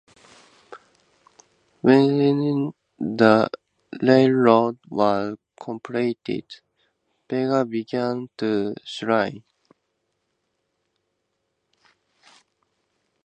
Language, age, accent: English, 19-29, United States English